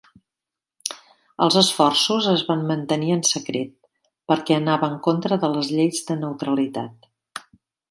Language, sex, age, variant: Catalan, female, 60-69, Central